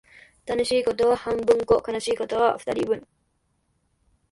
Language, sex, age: Japanese, female, under 19